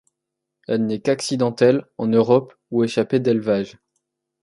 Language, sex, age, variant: French, male, under 19, Français de métropole